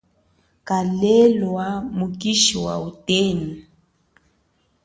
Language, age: Chokwe, 40-49